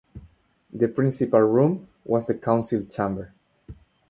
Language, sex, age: English, male, 19-29